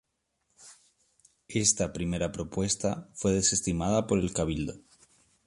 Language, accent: Spanish, Andino-Pacífico: Colombia, Perú, Ecuador, oeste de Bolivia y Venezuela andina